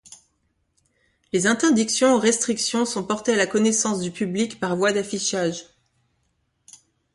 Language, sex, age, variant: French, female, 40-49, Français de métropole